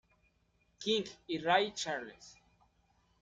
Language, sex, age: Spanish, male, 19-29